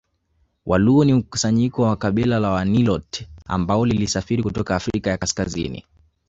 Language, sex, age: Swahili, male, 19-29